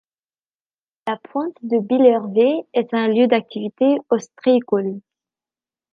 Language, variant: French, Français de métropole